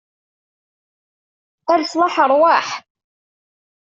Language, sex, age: Kabyle, female, 19-29